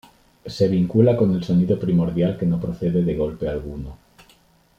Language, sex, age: Spanish, male, 50-59